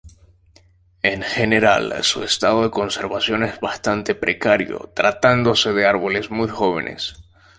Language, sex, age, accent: Spanish, male, 19-29, Caribe: Cuba, Venezuela, Puerto Rico, República Dominicana, Panamá, Colombia caribeña, México caribeño, Costa del golfo de México